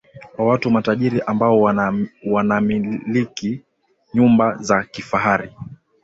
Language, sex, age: Swahili, male, 19-29